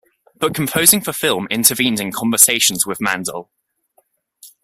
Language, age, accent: English, 19-29, England English